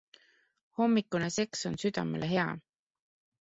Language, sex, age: Estonian, female, 30-39